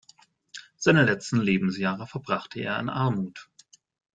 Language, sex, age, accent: German, male, 19-29, Deutschland Deutsch